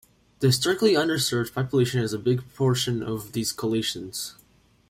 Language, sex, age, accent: English, male, under 19, United States English